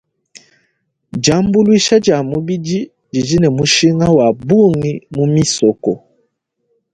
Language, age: Luba-Lulua, 19-29